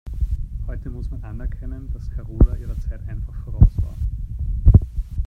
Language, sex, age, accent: German, male, 30-39, Österreichisches Deutsch